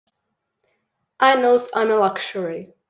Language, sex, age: English, female, 19-29